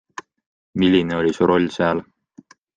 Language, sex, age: Estonian, male, 19-29